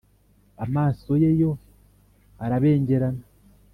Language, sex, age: Kinyarwanda, male, 30-39